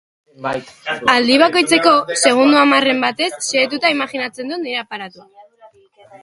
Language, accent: Basque, Erdialdekoa edo Nafarra (Gipuzkoa, Nafarroa)